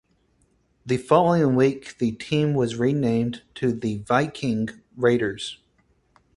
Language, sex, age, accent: English, male, 30-39, United States English